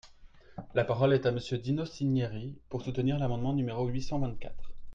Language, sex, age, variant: French, male, 30-39, Français de métropole